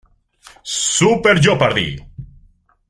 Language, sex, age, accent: Spanish, male, 19-29, Andino-Pacífico: Colombia, Perú, Ecuador, oeste de Bolivia y Venezuela andina